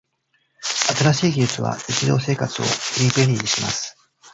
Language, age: Japanese, 50-59